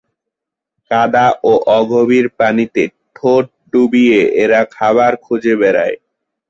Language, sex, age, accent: Bengali, male, 19-29, Native